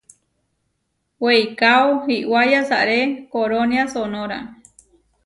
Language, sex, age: Huarijio, female, 19-29